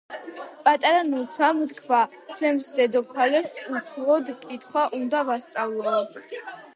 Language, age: Georgian, under 19